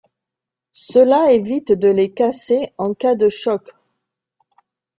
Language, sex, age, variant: French, female, 40-49, Français de métropole